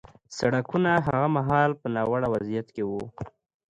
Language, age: Pashto, 19-29